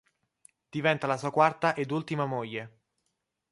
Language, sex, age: Italian, male, 19-29